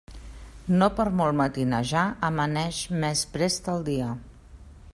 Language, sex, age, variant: Catalan, female, 50-59, Central